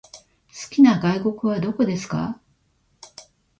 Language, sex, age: Japanese, female, 50-59